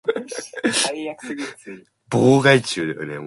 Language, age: English, 19-29